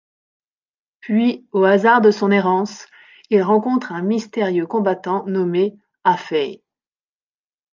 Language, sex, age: French, female, 40-49